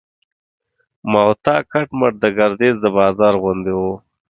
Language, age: Pashto, 30-39